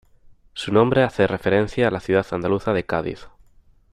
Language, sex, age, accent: Spanish, male, under 19, España: Norte peninsular (Asturias, Castilla y León, Cantabria, País Vasco, Navarra, Aragón, La Rioja, Guadalajara, Cuenca)